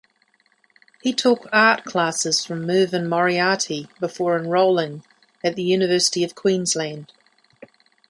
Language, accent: English, New Zealand English